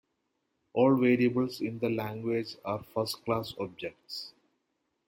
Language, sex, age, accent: English, male, 30-39, India and South Asia (India, Pakistan, Sri Lanka)